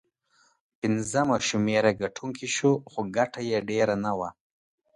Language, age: Pashto, 19-29